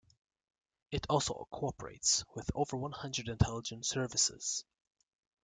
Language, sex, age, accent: English, male, 19-29, United States English